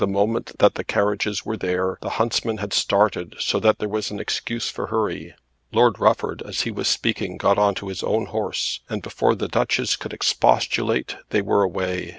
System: none